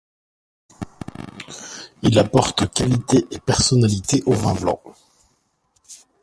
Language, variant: French, Français de métropole